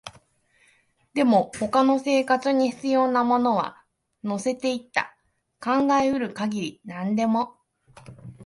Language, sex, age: Japanese, female, 19-29